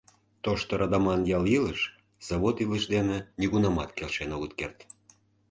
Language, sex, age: Mari, male, 50-59